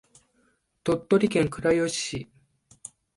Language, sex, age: Japanese, male, 19-29